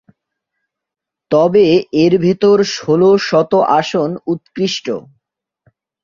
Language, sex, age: Bengali, male, 19-29